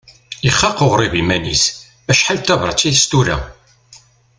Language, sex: Kabyle, male